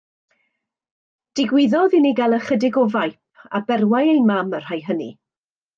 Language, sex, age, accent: Welsh, female, 50-59, Y Deyrnas Unedig Cymraeg